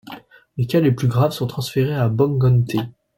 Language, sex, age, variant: French, male, 19-29, Français de métropole